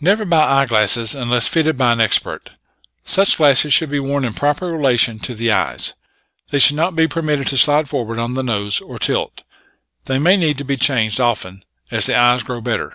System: none